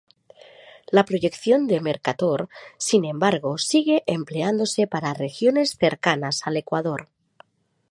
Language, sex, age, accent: Spanish, female, 30-39, España: Norte peninsular (Asturias, Castilla y León, Cantabria, País Vasco, Navarra, Aragón, La Rioja, Guadalajara, Cuenca)